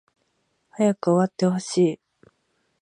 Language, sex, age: Japanese, female, 19-29